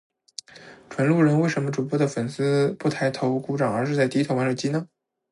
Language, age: Chinese, 19-29